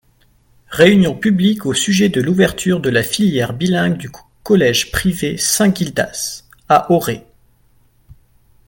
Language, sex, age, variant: French, male, 19-29, Français de métropole